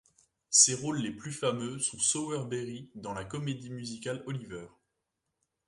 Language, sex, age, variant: French, male, 19-29, Français de métropole